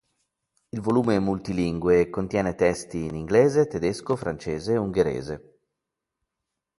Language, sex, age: Italian, male, 40-49